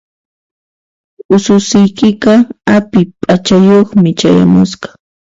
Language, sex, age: Puno Quechua, female, 19-29